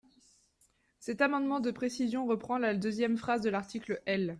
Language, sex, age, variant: French, female, 19-29, Français de métropole